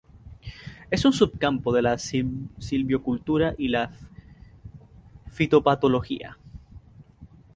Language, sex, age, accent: Spanish, male, 19-29, América central